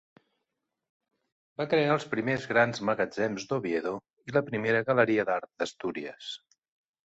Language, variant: Catalan, Central